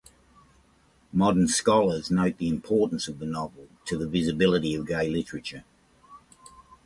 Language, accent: English, Australian English